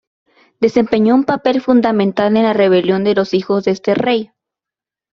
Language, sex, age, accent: Spanish, female, under 19, América central